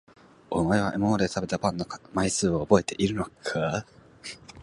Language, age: Japanese, 19-29